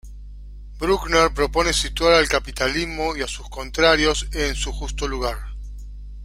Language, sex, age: Spanish, male, 50-59